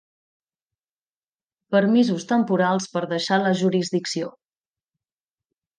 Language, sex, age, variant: Catalan, female, 30-39, Nord-Occidental